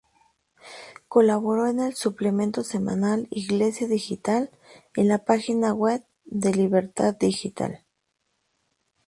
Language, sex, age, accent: Spanish, female, 30-39, México